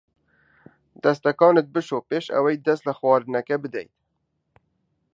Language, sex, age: Central Kurdish, male, 19-29